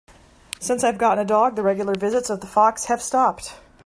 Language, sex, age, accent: English, female, 30-39, United States English